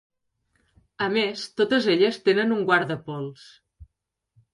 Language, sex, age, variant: Catalan, female, 40-49, Septentrional